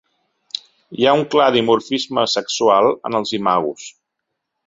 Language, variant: Catalan, Central